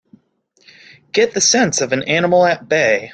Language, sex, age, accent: English, male, 19-29, United States English